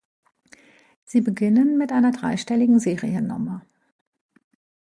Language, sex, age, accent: German, female, 50-59, Deutschland Deutsch